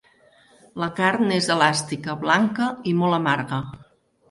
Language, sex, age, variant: Catalan, female, 50-59, Central